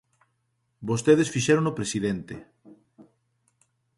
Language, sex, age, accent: Galician, male, 40-49, Central (gheada)